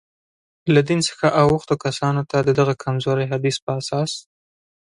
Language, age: Pashto, 19-29